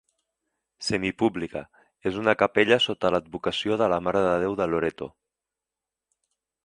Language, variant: Catalan, Central